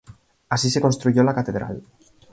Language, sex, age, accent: Spanish, male, 19-29, España: Centro-Sur peninsular (Madrid, Toledo, Castilla-La Mancha)